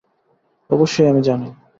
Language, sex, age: Bengali, male, 19-29